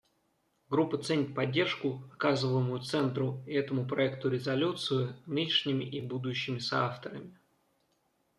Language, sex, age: Russian, male, 19-29